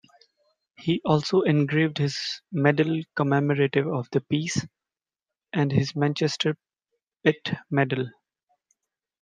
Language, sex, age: English, male, 19-29